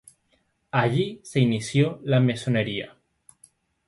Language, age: Spanish, 19-29